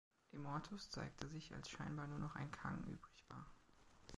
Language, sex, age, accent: German, male, 19-29, Deutschland Deutsch